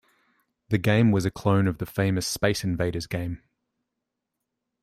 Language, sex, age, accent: English, male, 30-39, Australian English